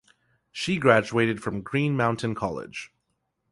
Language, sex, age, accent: English, male, 19-29, Canadian English